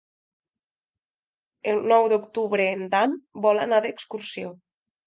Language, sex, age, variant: Catalan, female, 19-29, Nord-Occidental